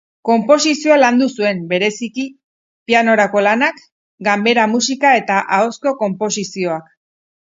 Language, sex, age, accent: Basque, female, 40-49, Erdialdekoa edo Nafarra (Gipuzkoa, Nafarroa)